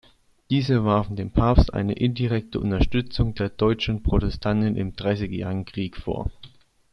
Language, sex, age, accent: German, male, 19-29, Deutschland Deutsch